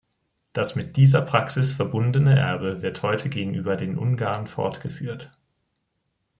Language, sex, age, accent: German, male, 19-29, Deutschland Deutsch